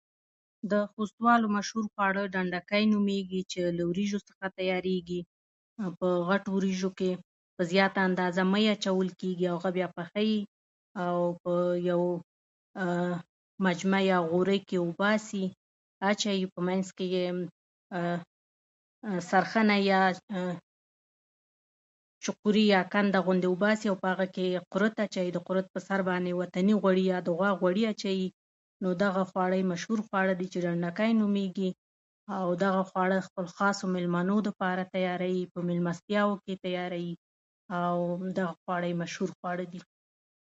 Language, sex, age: Pashto, female, 30-39